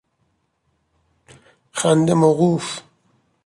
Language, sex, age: Persian, male, 30-39